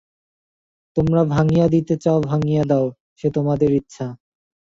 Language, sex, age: Bengali, male, 19-29